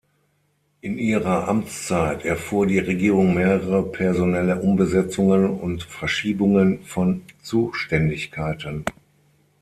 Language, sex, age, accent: German, male, 40-49, Deutschland Deutsch